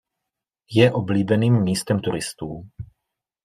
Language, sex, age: Czech, male, 30-39